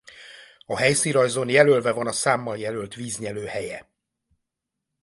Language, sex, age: Hungarian, male, 50-59